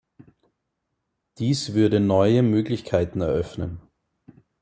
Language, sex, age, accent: German, male, 19-29, Österreichisches Deutsch